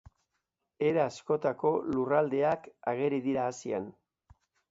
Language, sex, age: Basque, male, 60-69